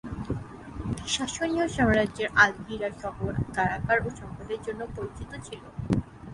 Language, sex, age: Bengali, female, 19-29